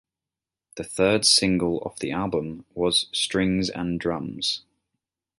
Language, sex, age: English, male, 19-29